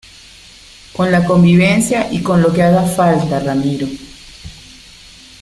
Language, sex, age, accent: Spanish, female, 40-49, Caribe: Cuba, Venezuela, Puerto Rico, República Dominicana, Panamá, Colombia caribeña, México caribeño, Costa del golfo de México